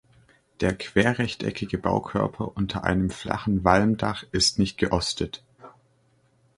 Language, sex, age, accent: German, male, under 19, Deutschland Deutsch